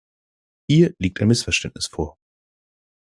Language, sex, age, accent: German, male, 19-29, Deutschland Deutsch